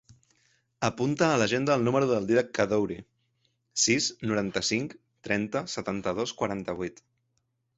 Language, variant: Catalan, Central